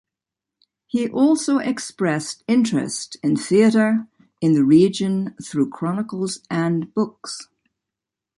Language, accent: English, United States English